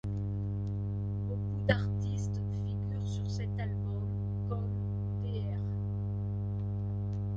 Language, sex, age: French, female, 60-69